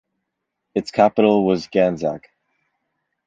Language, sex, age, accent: English, male, 19-29, Canadian English